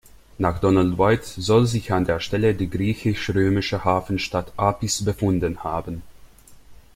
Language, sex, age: German, male, 19-29